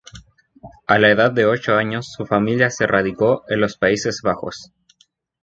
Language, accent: Spanish, Chileno: Chile, Cuyo